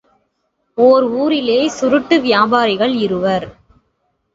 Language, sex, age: Tamil, female, 19-29